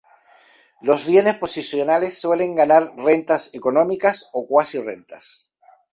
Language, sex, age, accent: Spanish, male, 50-59, Chileno: Chile, Cuyo